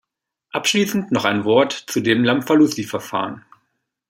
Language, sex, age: German, male, 40-49